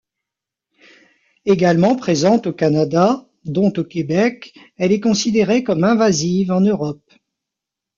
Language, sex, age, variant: French, male, 40-49, Français de métropole